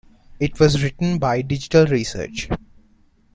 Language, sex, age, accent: English, male, 19-29, England English